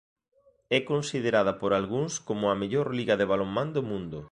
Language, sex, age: Galician, male, 40-49